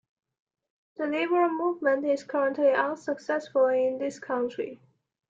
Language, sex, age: English, male, 19-29